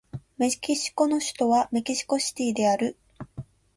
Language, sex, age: Japanese, female, 19-29